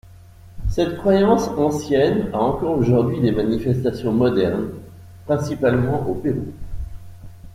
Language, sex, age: French, male, 50-59